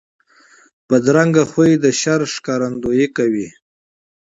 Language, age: Pashto, 30-39